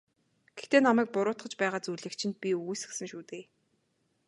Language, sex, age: Mongolian, female, 19-29